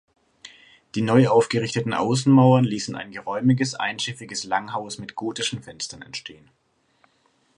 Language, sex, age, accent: German, male, 19-29, Deutschland Deutsch; Süddeutsch